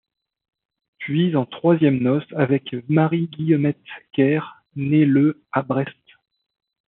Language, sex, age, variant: French, male, 30-39, Français de métropole